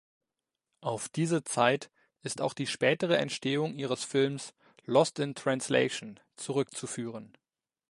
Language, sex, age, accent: German, male, 19-29, Deutschland Deutsch